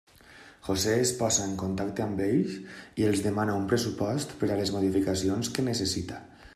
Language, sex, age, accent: Catalan, male, 19-29, valencià